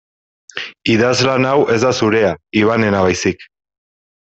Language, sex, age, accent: Basque, male, 30-39, Erdialdekoa edo Nafarra (Gipuzkoa, Nafarroa)